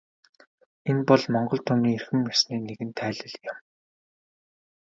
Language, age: Mongolian, 19-29